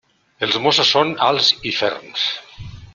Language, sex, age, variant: Catalan, male, 60-69, Nord-Occidental